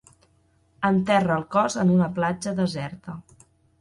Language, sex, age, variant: Catalan, female, 30-39, Central